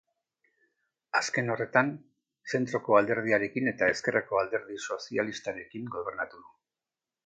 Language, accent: Basque, Mendebalekoa (Araba, Bizkaia, Gipuzkoako mendebaleko herri batzuk)